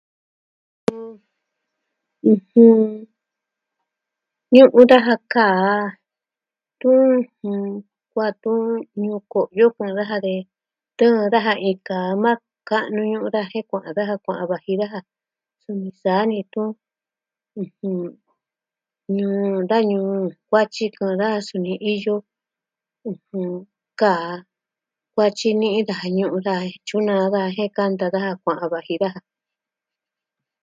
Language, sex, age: Southwestern Tlaxiaco Mixtec, female, 60-69